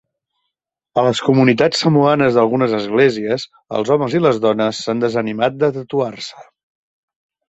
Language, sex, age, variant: Catalan, male, 50-59, Central